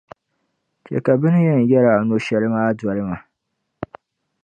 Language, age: Dagbani, 19-29